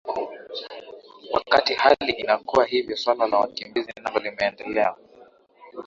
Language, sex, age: Swahili, male, 19-29